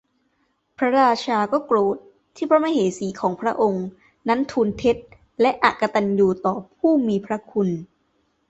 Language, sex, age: Thai, female, 19-29